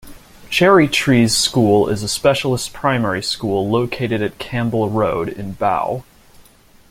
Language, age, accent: English, 19-29, United States English